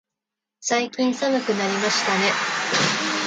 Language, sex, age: Japanese, female, 40-49